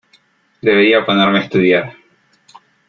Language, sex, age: Spanish, male, 19-29